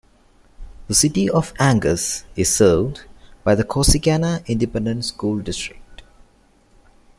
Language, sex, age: English, male, 19-29